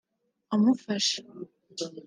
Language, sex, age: Kinyarwanda, female, under 19